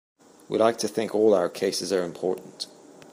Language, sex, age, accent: English, male, 30-39, England English